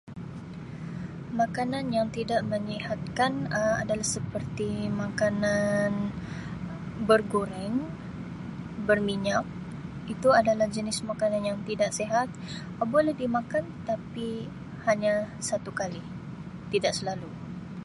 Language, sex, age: Sabah Malay, female, 19-29